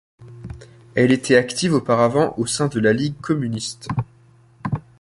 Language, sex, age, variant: French, male, 19-29, Français de métropole